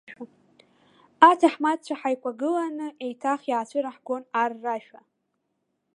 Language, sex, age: Abkhazian, female, under 19